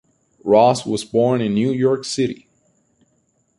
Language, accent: English, United States English